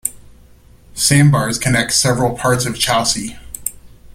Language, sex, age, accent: English, male, 30-39, United States English